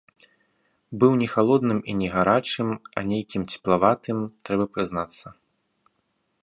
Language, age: Belarusian, 19-29